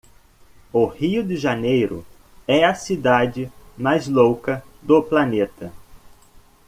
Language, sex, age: Portuguese, male, 30-39